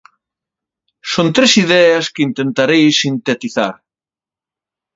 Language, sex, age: Galician, male, 40-49